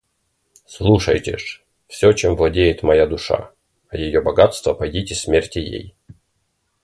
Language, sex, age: Russian, male, 30-39